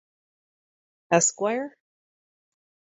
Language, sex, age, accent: English, female, 40-49, United States English